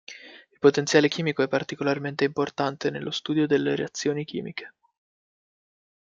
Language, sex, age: Italian, male, 19-29